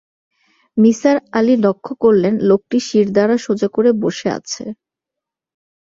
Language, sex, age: Bengali, female, 19-29